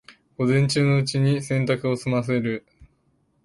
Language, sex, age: Japanese, male, 19-29